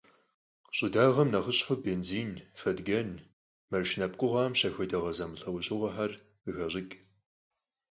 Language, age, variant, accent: Kabardian, 19-29, Адыгэбзэ (Къэбэрдей, Кирил, псоми зэдай), Джылэхъстэней (Gilahsteney)